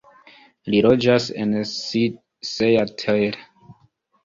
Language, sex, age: Esperanto, male, 19-29